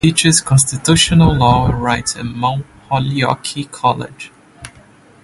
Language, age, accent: English, under 19, United States English